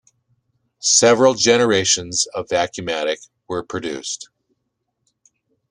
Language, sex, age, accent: English, male, 60-69, United States English